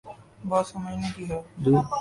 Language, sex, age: Urdu, male, 19-29